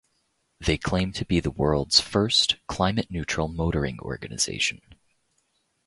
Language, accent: English, United States English